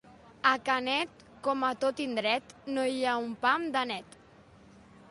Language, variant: Catalan, Central